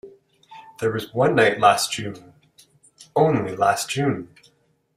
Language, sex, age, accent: English, male, 30-39, Canadian English